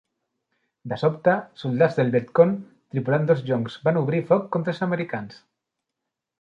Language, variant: Catalan, Central